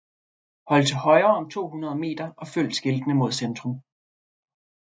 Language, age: Danish, 30-39